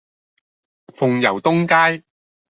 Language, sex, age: Cantonese, male, 19-29